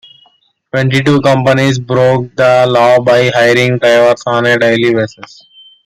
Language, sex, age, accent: English, male, under 19, India and South Asia (India, Pakistan, Sri Lanka)